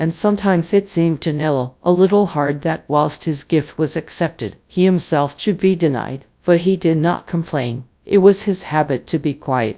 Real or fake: fake